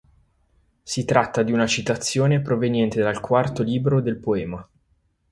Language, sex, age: Italian, male, 30-39